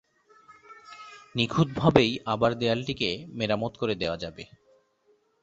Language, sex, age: Bengali, male, 30-39